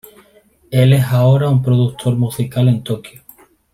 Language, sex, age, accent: Spanish, male, 30-39, España: Sur peninsular (Andalucia, Extremadura, Murcia)